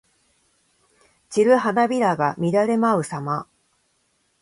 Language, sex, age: Japanese, female, 50-59